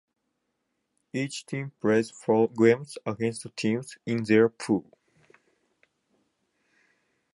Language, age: English, 19-29